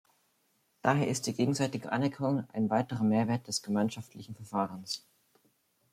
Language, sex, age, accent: German, male, under 19, Deutschland Deutsch